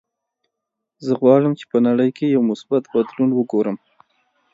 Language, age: Pashto, 30-39